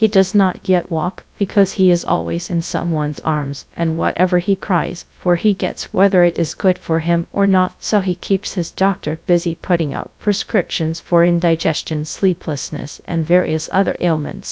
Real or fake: fake